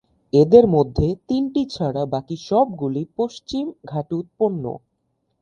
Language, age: Bengali, 19-29